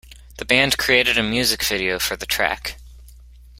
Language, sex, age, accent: English, male, under 19, United States English